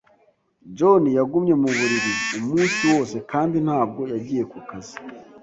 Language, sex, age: Kinyarwanda, male, 19-29